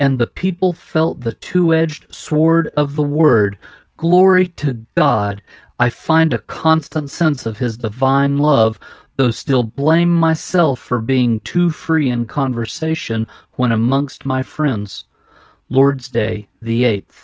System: none